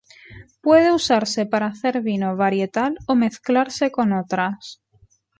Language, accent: Spanish, España: Centro-Sur peninsular (Madrid, Toledo, Castilla-La Mancha)